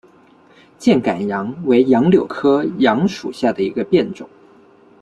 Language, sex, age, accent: Chinese, male, 19-29, 出生地：广东省